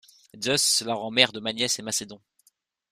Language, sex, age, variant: French, male, 19-29, Français de métropole